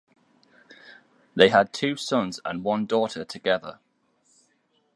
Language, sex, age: English, male, 19-29